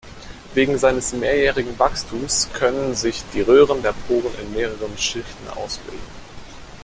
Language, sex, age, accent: German, male, under 19, Deutschland Deutsch